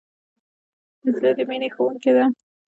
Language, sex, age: Pashto, female, under 19